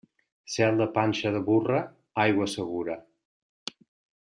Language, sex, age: Catalan, male, 60-69